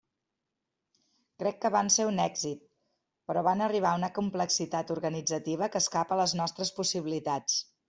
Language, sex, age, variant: Catalan, female, 40-49, Central